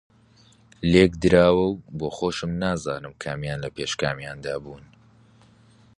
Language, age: Central Kurdish, 19-29